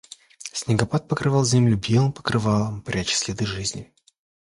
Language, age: Russian, 19-29